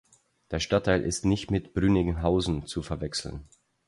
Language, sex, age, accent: German, male, 19-29, Österreichisches Deutsch